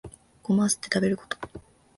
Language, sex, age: Japanese, female, 19-29